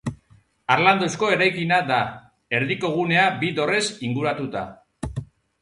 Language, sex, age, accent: Basque, male, 40-49, Mendebalekoa (Araba, Bizkaia, Gipuzkoako mendebaleko herri batzuk)